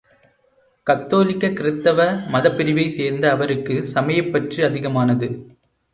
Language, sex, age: Tamil, male, 19-29